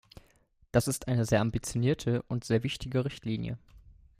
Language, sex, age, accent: German, male, 19-29, Deutschland Deutsch